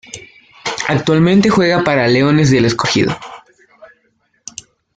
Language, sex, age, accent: Spanish, male, under 19, Andino-Pacífico: Colombia, Perú, Ecuador, oeste de Bolivia y Venezuela andina